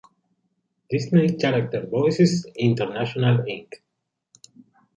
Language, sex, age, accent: Spanish, male, 40-49, Rioplatense: Argentina, Uruguay, este de Bolivia, Paraguay